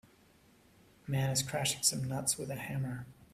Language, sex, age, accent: English, male, 40-49, United States English